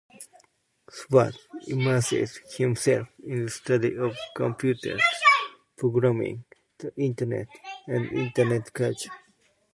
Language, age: English, 30-39